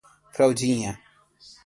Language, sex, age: Portuguese, male, 50-59